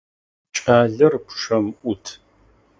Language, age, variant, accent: Adyghe, 30-39, Адыгабзэ (Кирил, пстэумэ зэдыряе), Кıэмгуй (Çemguy)